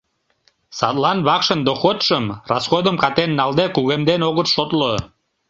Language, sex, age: Mari, male, 50-59